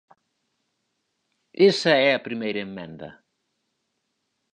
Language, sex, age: Galician, male, 40-49